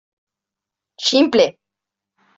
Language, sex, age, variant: Catalan, female, 40-49, Septentrional